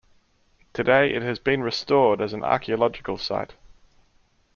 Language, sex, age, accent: English, male, 40-49, Australian English